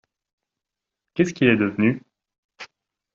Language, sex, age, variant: French, male, 19-29, Français de métropole